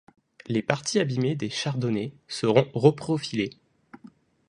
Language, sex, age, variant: French, male, 19-29, Français de métropole